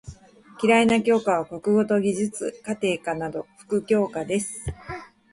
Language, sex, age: Japanese, female, 40-49